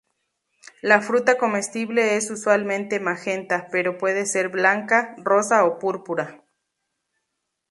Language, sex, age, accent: Spanish, female, 30-39, México